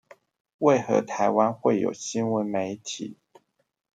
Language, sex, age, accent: Chinese, male, 40-49, 出生地：臺中市